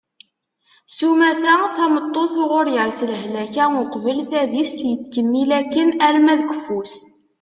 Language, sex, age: Kabyle, female, 19-29